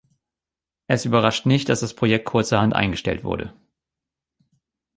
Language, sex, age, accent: German, male, 30-39, Deutschland Deutsch